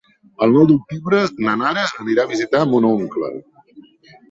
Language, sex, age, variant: Catalan, male, 60-69, Central